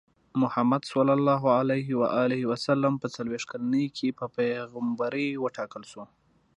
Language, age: Pashto, 19-29